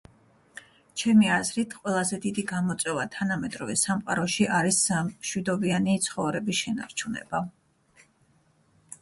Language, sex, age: Georgian, female, 40-49